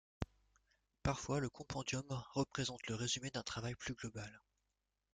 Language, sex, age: French, male, 40-49